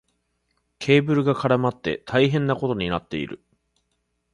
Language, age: Japanese, 40-49